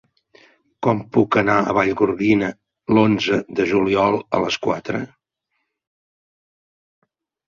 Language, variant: Catalan, Septentrional